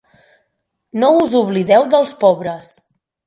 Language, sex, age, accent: Catalan, female, 30-39, Oriental